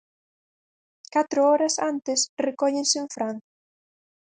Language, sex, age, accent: Galician, female, 19-29, Central (gheada)